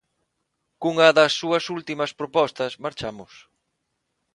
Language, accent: Galician, Normativo (estándar); Neofalante